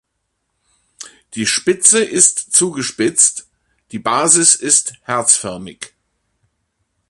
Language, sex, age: German, male, 60-69